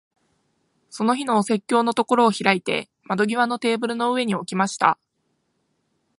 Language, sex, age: Japanese, female, 19-29